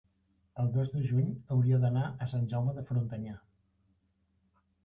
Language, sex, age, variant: Catalan, male, 60-69, Central